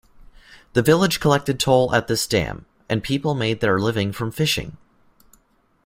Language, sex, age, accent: English, male, 19-29, United States English